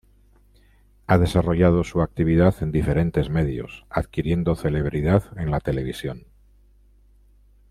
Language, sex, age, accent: Spanish, male, 50-59, España: Norte peninsular (Asturias, Castilla y León, Cantabria, País Vasco, Navarra, Aragón, La Rioja, Guadalajara, Cuenca)